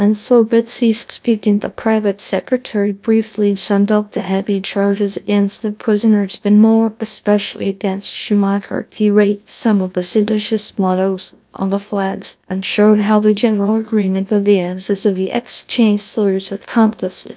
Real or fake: fake